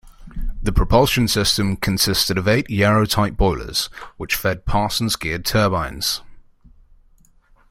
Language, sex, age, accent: English, male, 19-29, England English